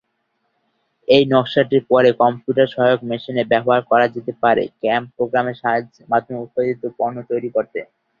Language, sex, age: Bengali, male, 19-29